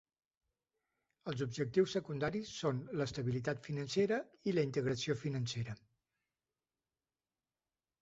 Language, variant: Catalan, Central